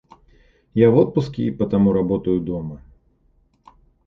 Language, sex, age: Russian, male, 30-39